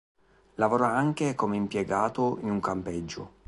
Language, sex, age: Italian, male, 30-39